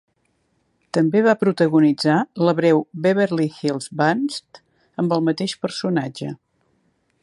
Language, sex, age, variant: Catalan, female, 60-69, Central